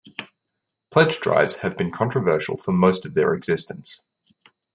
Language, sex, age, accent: English, male, 30-39, Australian English